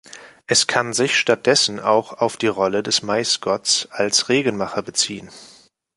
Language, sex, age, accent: German, male, 19-29, Deutschland Deutsch